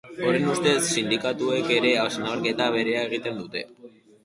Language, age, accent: Basque, under 19, Erdialdekoa edo Nafarra (Gipuzkoa, Nafarroa)